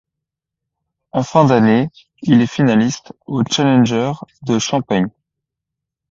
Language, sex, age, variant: French, male, 19-29, Français de métropole